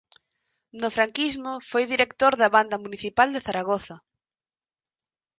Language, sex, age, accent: Galician, female, 19-29, Normativo (estándar)